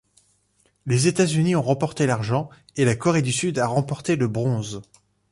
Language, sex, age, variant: French, male, 30-39, Français de métropole